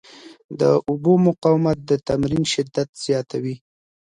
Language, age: Pashto, 30-39